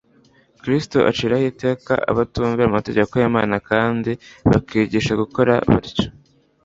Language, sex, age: Kinyarwanda, male, under 19